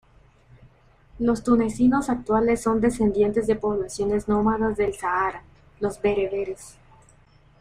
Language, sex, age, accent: Spanish, female, 19-29, América central